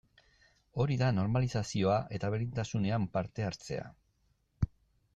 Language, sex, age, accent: Basque, male, 60-69, Erdialdekoa edo Nafarra (Gipuzkoa, Nafarroa)